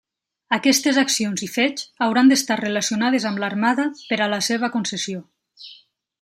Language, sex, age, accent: Catalan, female, 30-39, valencià